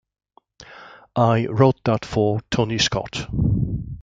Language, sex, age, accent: English, male, 60-69, England English